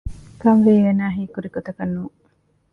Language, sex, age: Divehi, female, 40-49